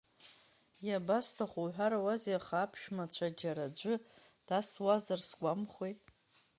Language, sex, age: Abkhazian, female, 40-49